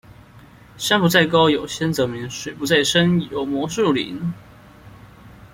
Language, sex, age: Chinese, male, 19-29